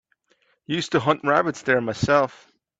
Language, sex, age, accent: English, male, 30-39, United States English